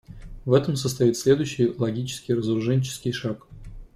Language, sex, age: Russian, male, 30-39